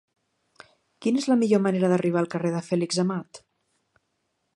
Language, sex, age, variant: Catalan, female, 40-49, Central